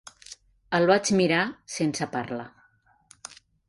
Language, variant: Catalan, Central